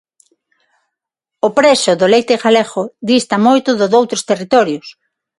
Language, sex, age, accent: Galician, female, 40-49, Atlántico (seseo e gheada); Neofalante